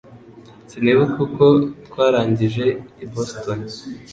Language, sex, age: Kinyarwanda, male, 19-29